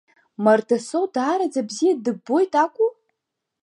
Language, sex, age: Abkhazian, female, under 19